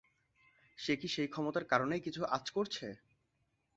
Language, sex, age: Bengali, male, 19-29